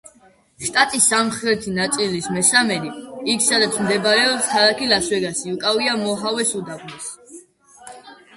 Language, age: Georgian, 19-29